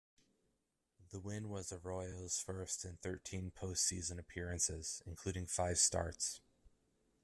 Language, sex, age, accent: English, male, 30-39, Canadian English